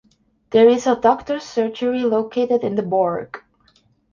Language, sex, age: English, female, 19-29